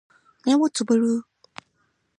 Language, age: Japanese, 19-29